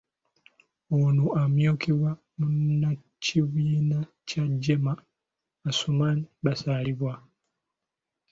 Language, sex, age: Ganda, male, 19-29